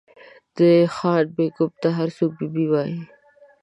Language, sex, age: Pashto, female, 19-29